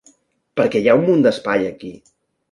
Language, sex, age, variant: Catalan, male, 30-39, Central